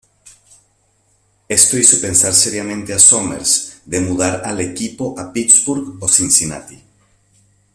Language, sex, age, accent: Spanish, male, 40-49, Caribe: Cuba, Venezuela, Puerto Rico, República Dominicana, Panamá, Colombia caribeña, México caribeño, Costa del golfo de México